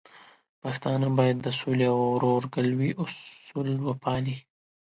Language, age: Pashto, 19-29